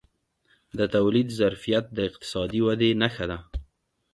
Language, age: Pashto, 19-29